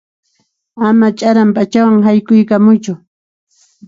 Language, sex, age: Puno Quechua, female, 60-69